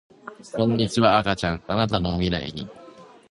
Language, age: Japanese, 19-29